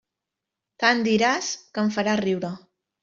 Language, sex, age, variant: Catalan, female, 19-29, Central